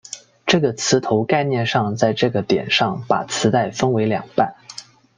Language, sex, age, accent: Chinese, male, 19-29, 出生地：广东省